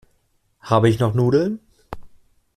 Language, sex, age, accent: German, male, 19-29, Deutschland Deutsch